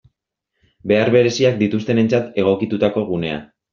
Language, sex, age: Basque, male, 19-29